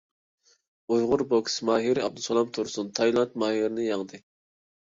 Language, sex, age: Uyghur, male, 30-39